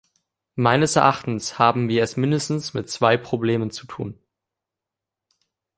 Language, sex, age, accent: German, male, under 19, Deutschland Deutsch